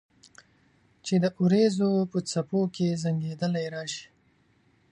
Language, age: Pashto, 19-29